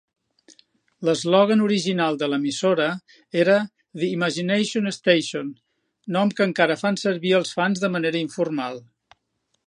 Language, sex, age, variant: Catalan, male, 60-69, Central